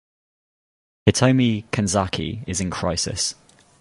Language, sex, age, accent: English, male, 30-39, England English